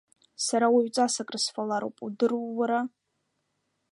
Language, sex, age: Abkhazian, female, under 19